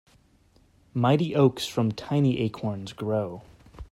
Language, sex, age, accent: English, male, 19-29, United States English